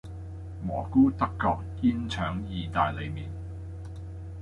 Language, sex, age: Cantonese, male, 30-39